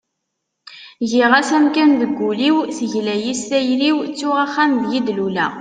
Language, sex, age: Kabyle, female, 19-29